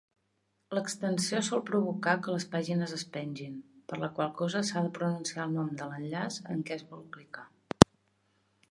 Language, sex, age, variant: Catalan, female, 40-49, Central